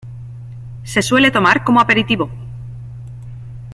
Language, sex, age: Spanish, female, 40-49